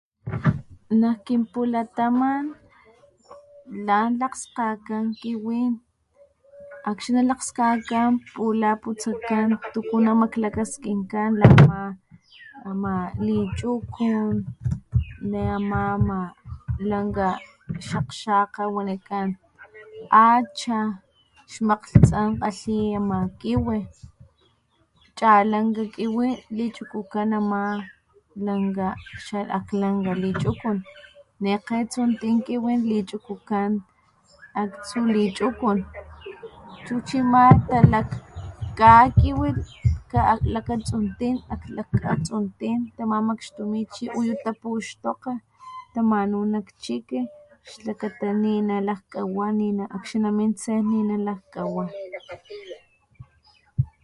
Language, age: Papantla Totonac, 30-39